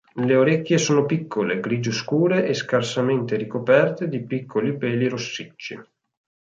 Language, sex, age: Italian, male, 19-29